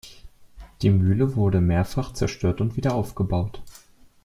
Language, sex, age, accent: German, male, 19-29, Deutschland Deutsch